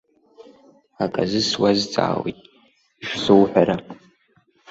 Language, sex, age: Abkhazian, male, under 19